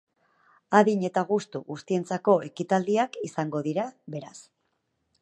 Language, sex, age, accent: Basque, female, 40-49, Erdialdekoa edo Nafarra (Gipuzkoa, Nafarroa)